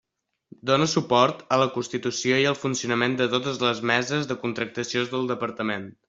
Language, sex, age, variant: Catalan, male, under 19, Balear